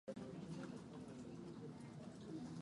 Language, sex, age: Vietnamese, male, 30-39